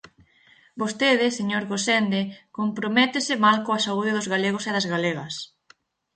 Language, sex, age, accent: Galician, female, 19-29, Atlántico (seseo e gheada)